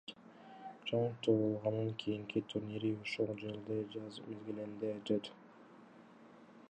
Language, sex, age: Kyrgyz, male, under 19